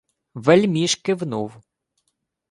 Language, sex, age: Ukrainian, male, 19-29